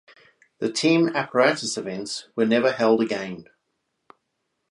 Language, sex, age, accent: English, male, 50-59, Australian English